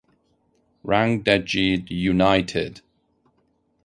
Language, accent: English, England English; Italian